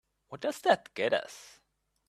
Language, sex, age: English, male, 30-39